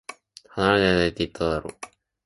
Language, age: Japanese, 19-29